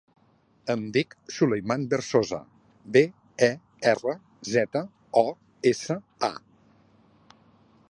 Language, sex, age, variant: Catalan, male, 50-59, Central